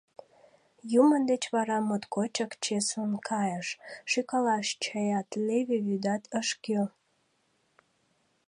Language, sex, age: Mari, female, 19-29